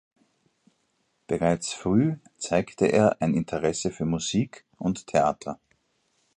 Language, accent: German, Österreichisches Deutsch